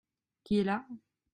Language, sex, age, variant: French, female, 19-29, Français de métropole